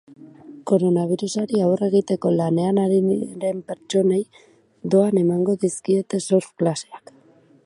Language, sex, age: Basque, female, 19-29